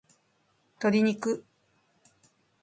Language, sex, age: Japanese, female, 50-59